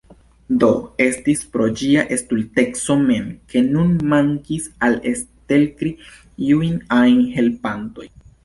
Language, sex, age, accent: Esperanto, male, 19-29, Internacia